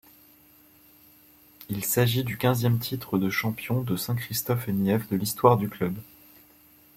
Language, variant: French, Français de métropole